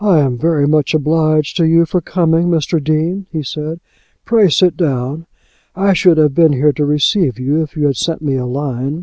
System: none